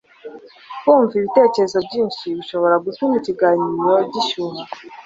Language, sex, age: Kinyarwanda, female, 40-49